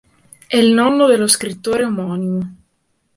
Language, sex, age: Italian, female, 19-29